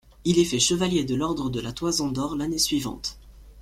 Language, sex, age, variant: French, male, under 19, Français du nord de l'Afrique